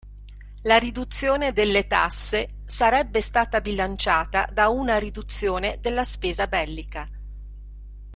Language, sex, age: Italian, female, 50-59